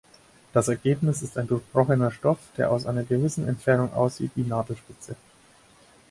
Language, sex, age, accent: German, male, 19-29, Deutschland Deutsch